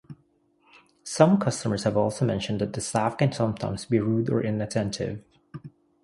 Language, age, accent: English, 30-39, Filipino